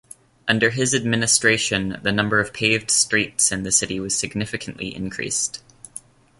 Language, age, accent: English, 19-29, Canadian English